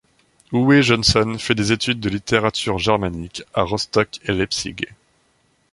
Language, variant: French, Français de métropole